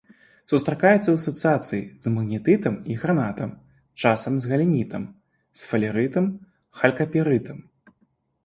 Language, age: Belarusian, 19-29